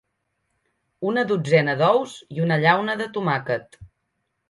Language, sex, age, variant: Catalan, female, 30-39, Septentrional